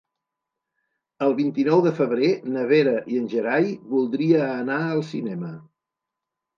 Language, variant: Catalan, Septentrional